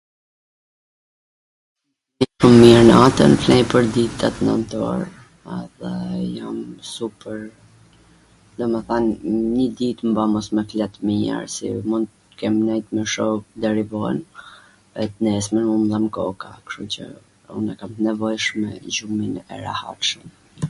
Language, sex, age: Gheg Albanian, female, 40-49